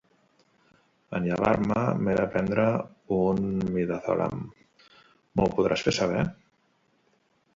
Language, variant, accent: Catalan, Central, central